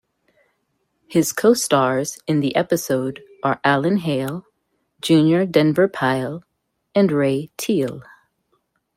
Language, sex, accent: English, female, United States English